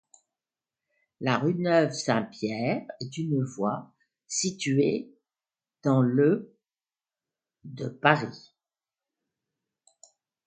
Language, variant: French, Français de métropole